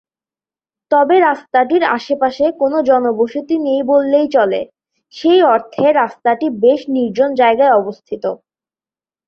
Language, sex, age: Bengali, female, 19-29